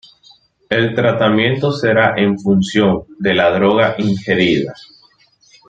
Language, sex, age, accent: Spanish, male, 30-39, Caribe: Cuba, Venezuela, Puerto Rico, República Dominicana, Panamá, Colombia caribeña, México caribeño, Costa del golfo de México